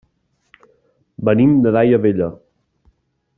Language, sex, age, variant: Catalan, male, 19-29, Central